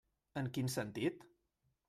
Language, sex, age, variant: Catalan, male, 19-29, Central